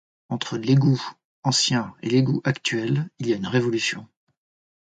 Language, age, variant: French, 60-69, Français de métropole